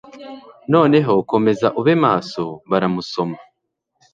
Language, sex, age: Kinyarwanda, male, 19-29